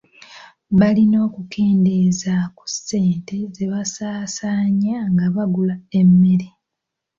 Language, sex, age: Ganda, female, 19-29